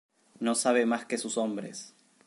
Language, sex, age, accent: Spanish, male, 19-29, Rioplatense: Argentina, Uruguay, este de Bolivia, Paraguay